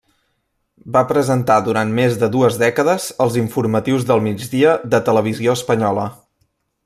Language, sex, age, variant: Catalan, male, 19-29, Central